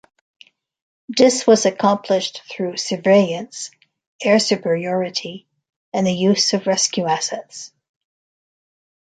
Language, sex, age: English, female, 60-69